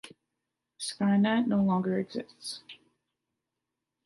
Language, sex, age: English, female, 19-29